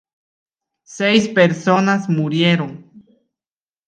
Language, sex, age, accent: Spanish, male, 19-29, América central